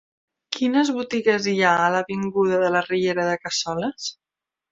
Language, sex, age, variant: Catalan, female, 30-39, Central